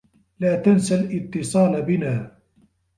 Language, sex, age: Arabic, male, 30-39